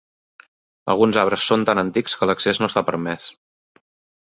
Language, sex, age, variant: Catalan, male, 40-49, Central